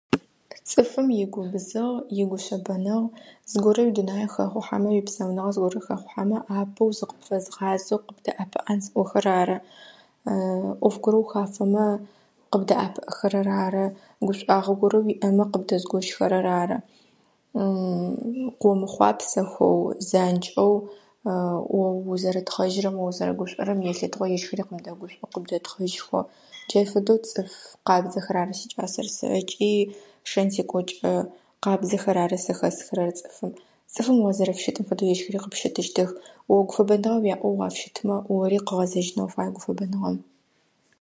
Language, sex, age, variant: Adyghe, female, 19-29, Адыгабзэ (Кирил, пстэумэ зэдыряе)